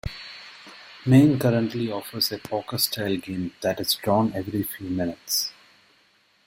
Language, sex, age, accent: English, male, 30-39, India and South Asia (India, Pakistan, Sri Lanka)